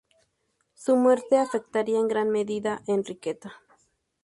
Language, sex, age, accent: Spanish, female, 19-29, México